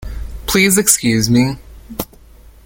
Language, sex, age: English, male, 19-29